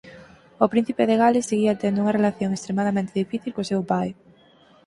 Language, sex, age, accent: Galician, female, 19-29, Central (gheada)